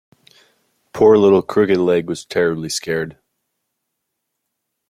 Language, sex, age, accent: English, male, 19-29, United States English